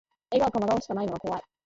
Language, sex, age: Japanese, female, under 19